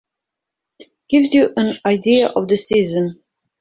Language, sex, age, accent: English, female, 50-59, Australian English